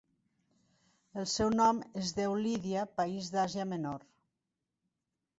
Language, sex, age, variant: Catalan, female, 50-59, Nord-Occidental